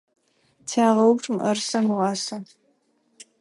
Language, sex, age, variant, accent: Adyghe, female, under 19, Адыгабзэ (Кирил, пстэумэ зэдыряе), Бжъэдыгъу (Bjeduğ)